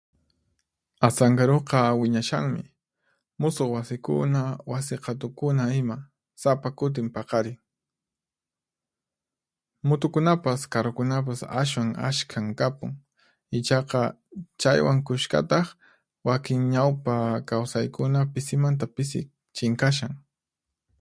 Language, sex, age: Puno Quechua, male, 30-39